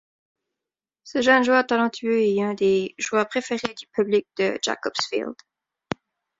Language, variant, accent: French, Français d'Amérique du Nord, Français du Canada